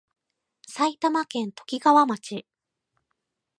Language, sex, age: Japanese, female, 19-29